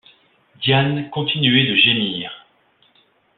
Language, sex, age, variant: French, male, 30-39, Français de métropole